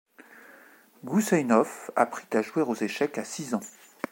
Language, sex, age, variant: French, male, 40-49, Français de métropole